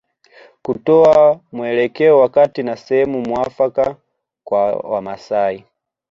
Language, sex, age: Swahili, male, 19-29